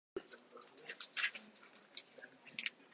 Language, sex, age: Adamawa Fulfulde, female, under 19